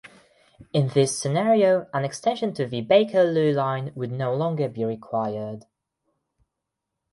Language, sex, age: English, male, 19-29